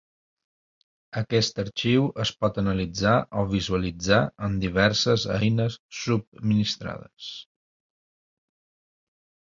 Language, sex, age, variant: Catalan, male, 40-49, Balear